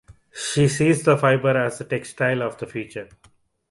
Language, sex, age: English, female, 60-69